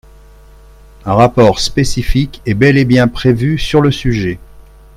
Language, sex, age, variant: French, male, 60-69, Français de métropole